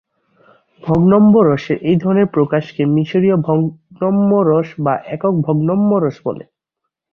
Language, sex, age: Bengali, male, 19-29